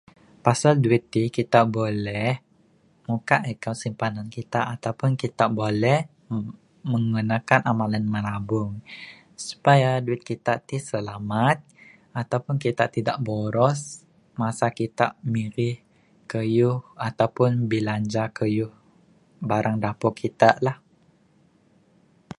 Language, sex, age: Bukar-Sadung Bidayuh, male, 19-29